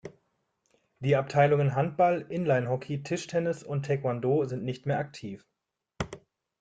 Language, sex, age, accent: German, male, 30-39, Deutschland Deutsch